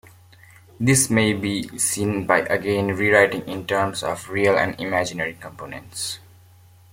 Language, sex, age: English, male, 19-29